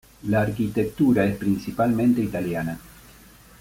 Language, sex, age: Spanish, male, 50-59